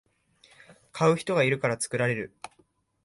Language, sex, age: Japanese, male, 19-29